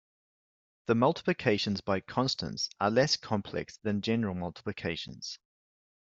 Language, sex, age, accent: English, male, 40-49, Australian English